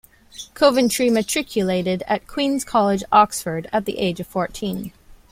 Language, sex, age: English, female, 19-29